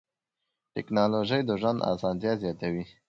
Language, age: Pashto, under 19